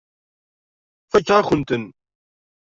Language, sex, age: Kabyle, male, 40-49